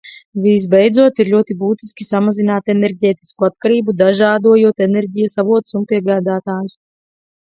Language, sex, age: Latvian, female, 30-39